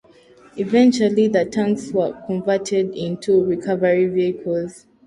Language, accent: English, England English